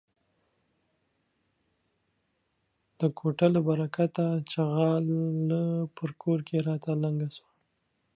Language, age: Pashto, 19-29